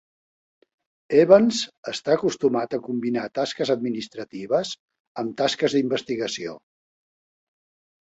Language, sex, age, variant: Catalan, male, 70-79, Central